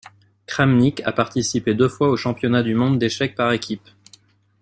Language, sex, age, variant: French, male, 19-29, Français de métropole